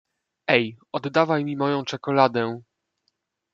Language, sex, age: Polish, male, 19-29